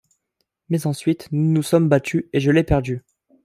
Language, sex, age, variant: French, male, 19-29, Français de métropole